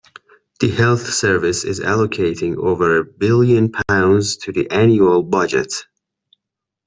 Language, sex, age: English, male, 30-39